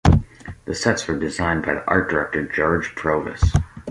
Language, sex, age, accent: English, male, 19-29, United States English